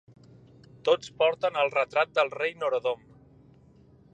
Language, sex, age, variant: Catalan, male, 40-49, Central